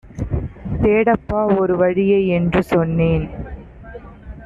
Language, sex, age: Tamil, female, 19-29